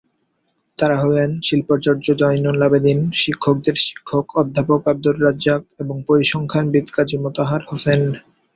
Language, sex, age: Bengali, male, 19-29